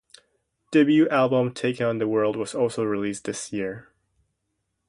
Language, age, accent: English, 19-29, United States English